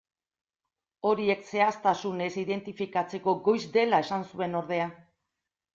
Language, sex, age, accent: Basque, female, 60-69, Erdialdekoa edo Nafarra (Gipuzkoa, Nafarroa)